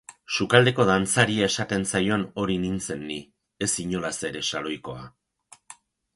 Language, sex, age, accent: Basque, male, 60-69, Erdialdekoa edo Nafarra (Gipuzkoa, Nafarroa)